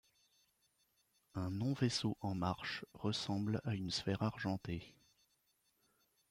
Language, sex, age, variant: French, male, 50-59, Français de métropole